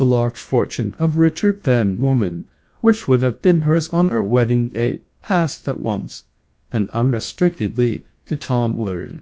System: TTS, GlowTTS